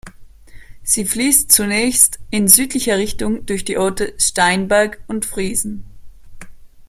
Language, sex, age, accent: German, female, 19-29, Österreichisches Deutsch